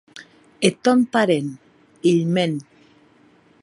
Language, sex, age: Occitan, female, 40-49